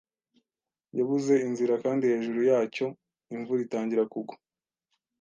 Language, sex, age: Kinyarwanda, male, 19-29